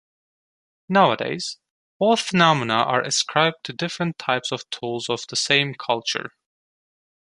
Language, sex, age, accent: English, male, 19-29, United States English